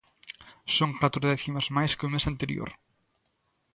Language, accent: Galician, Atlántico (seseo e gheada)